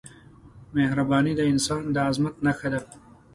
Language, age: Pashto, 30-39